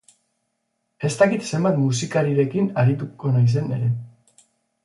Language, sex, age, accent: Basque, male, 40-49, Mendebalekoa (Araba, Bizkaia, Gipuzkoako mendebaleko herri batzuk)